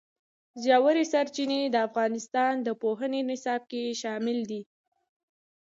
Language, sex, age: Pashto, female, 30-39